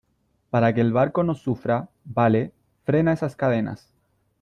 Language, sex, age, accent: Spanish, male, 30-39, Chileno: Chile, Cuyo